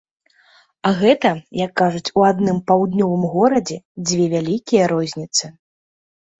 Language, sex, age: Belarusian, female, 30-39